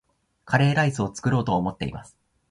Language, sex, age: Japanese, male, 19-29